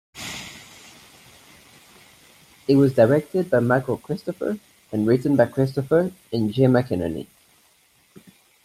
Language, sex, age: English, male, 30-39